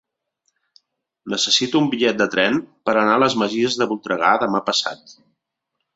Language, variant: Catalan, Central